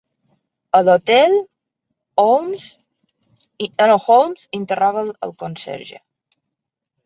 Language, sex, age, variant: Catalan, female, 30-39, Balear